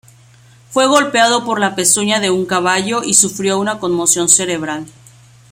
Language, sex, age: Spanish, female, 30-39